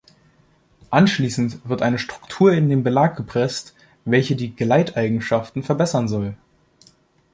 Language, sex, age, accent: German, male, under 19, Deutschland Deutsch